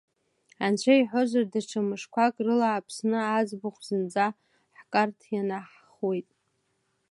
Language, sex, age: Abkhazian, female, 19-29